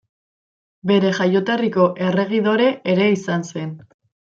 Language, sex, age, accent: Basque, female, 19-29, Mendebalekoa (Araba, Bizkaia, Gipuzkoako mendebaleko herri batzuk)